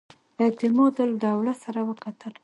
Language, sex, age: Pashto, female, 19-29